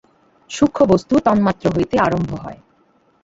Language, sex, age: Bengali, female, 19-29